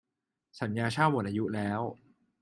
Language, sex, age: Thai, male, 19-29